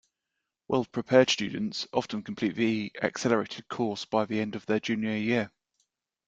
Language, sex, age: English, male, 40-49